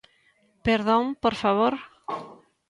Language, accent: Galician, Normativo (estándar)